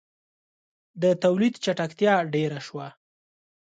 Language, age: Pashto, 30-39